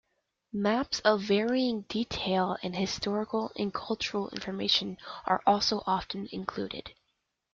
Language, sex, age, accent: English, female, under 19, United States English